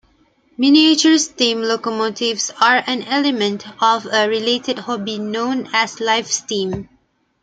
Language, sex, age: English, female, 19-29